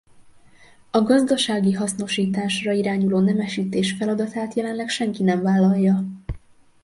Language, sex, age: Hungarian, female, 19-29